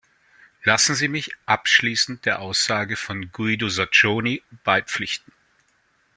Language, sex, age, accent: German, male, 40-49, Deutschland Deutsch